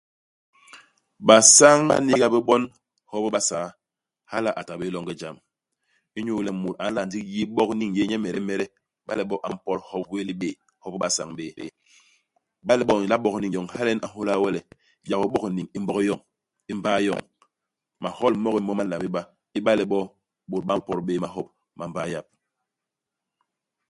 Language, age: Basaa, 40-49